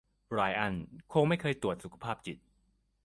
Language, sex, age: Thai, male, 19-29